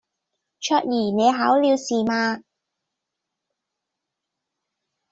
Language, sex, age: Cantonese, female, 19-29